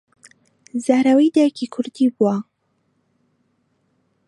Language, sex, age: Central Kurdish, female, 19-29